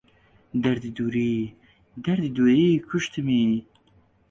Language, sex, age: Central Kurdish, male, 19-29